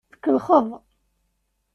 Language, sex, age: Kabyle, female, 19-29